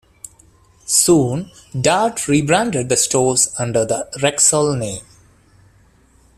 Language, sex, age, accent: English, male, 30-39, India and South Asia (India, Pakistan, Sri Lanka)